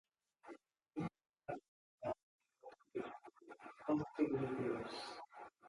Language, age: English, 30-39